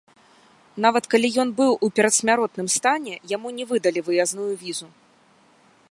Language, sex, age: Belarusian, female, 19-29